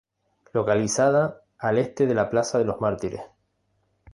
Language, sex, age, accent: Spanish, male, 30-39, España: Islas Canarias